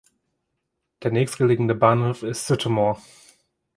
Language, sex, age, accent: German, male, 19-29, Deutschland Deutsch